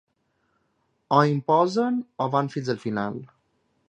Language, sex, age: Catalan, male, 19-29